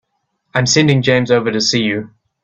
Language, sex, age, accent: English, male, 19-29, New Zealand English